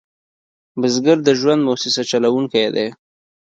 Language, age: Pashto, 19-29